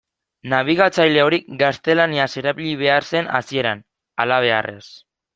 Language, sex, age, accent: Basque, male, 19-29, Mendebalekoa (Araba, Bizkaia, Gipuzkoako mendebaleko herri batzuk)